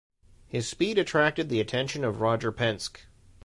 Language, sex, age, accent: English, male, 40-49, United States English